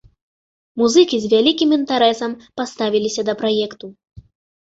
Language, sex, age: Belarusian, female, 19-29